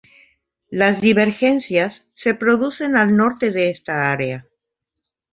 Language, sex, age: Spanish, female, 50-59